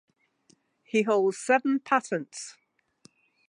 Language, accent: English, England English